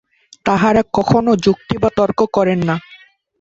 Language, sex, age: Bengali, male, 19-29